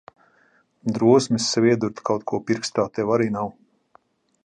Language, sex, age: Latvian, male, 50-59